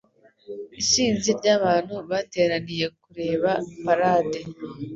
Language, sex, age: Kinyarwanda, female, 19-29